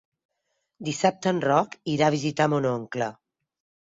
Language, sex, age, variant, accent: Catalan, female, 60-69, Balear, balear